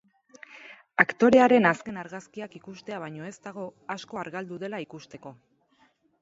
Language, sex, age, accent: Basque, female, 30-39, Erdialdekoa edo Nafarra (Gipuzkoa, Nafarroa)